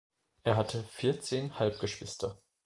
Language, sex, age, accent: German, male, 40-49, Deutschland Deutsch